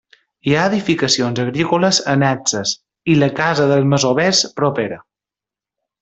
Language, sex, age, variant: Catalan, male, 30-39, Balear